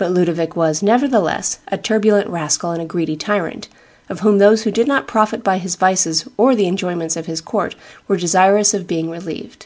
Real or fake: real